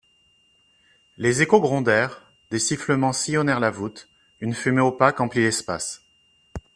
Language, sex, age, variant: French, male, 40-49, Français de métropole